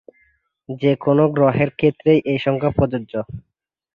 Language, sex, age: Bengali, male, 19-29